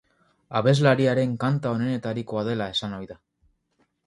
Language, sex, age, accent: Basque, male, 19-29, Mendebalekoa (Araba, Bizkaia, Gipuzkoako mendebaleko herri batzuk)